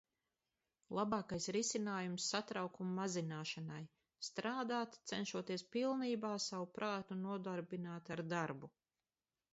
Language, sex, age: Latvian, female, 40-49